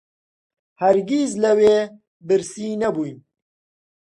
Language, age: Central Kurdish, 30-39